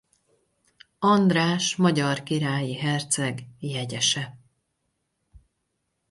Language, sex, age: Hungarian, female, 40-49